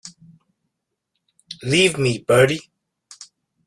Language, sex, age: English, male, 40-49